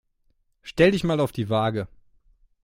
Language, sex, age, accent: German, male, 30-39, Deutschland Deutsch